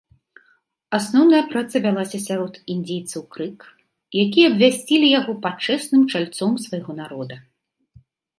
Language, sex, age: Belarusian, female, 30-39